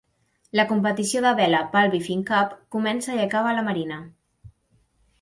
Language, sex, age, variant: Catalan, female, 19-29, Central